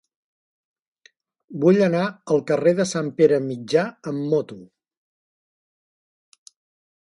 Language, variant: Catalan, Central